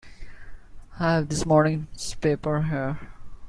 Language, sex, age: English, male, 19-29